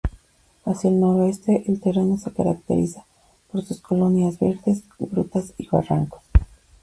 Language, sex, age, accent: Spanish, female, 40-49, México